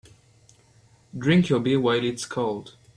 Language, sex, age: English, male, under 19